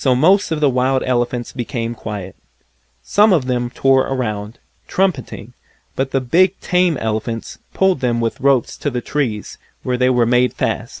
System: none